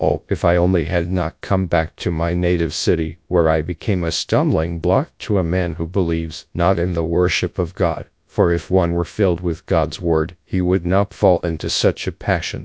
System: TTS, GradTTS